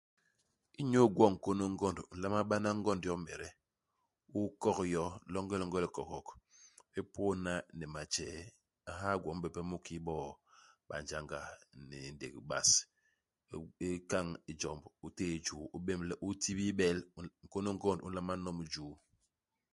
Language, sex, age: Basaa, male, 50-59